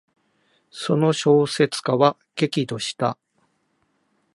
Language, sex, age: Japanese, male, 50-59